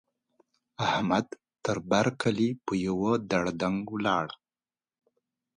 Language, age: Pashto, 50-59